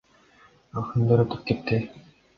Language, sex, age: Kyrgyz, male, under 19